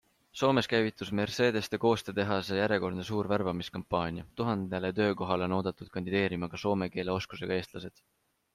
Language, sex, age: Estonian, male, 19-29